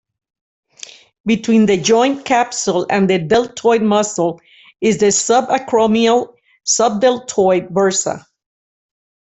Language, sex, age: English, female, 60-69